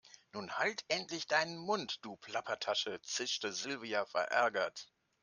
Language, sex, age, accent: German, male, 60-69, Deutschland Deutsch